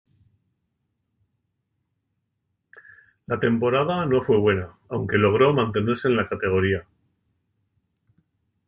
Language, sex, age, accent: Spanish, male, 60-69, España: Norte peninsular (Asturias, Castilla y León, Cantabria, País Vasco, Navarra, Aragón, La Rioja, Guadalajara, Cuenca)